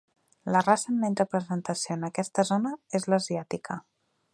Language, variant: Catalan, Central